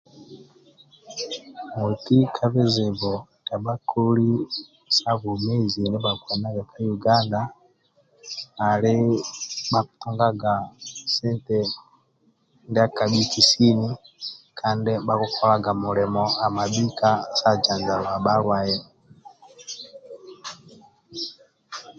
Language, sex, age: Amba (Uganda), male, 50-59